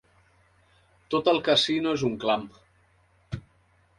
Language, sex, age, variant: Catalan, male, 50-59, Central